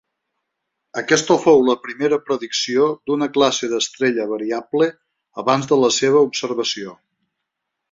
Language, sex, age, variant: Catalan, male, 50-59, Nord-Occidental